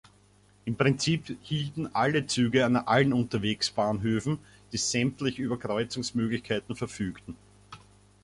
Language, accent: German, Österreichisches Deutsch